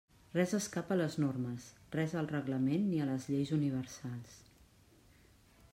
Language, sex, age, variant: Catalan, female, 40-49, Central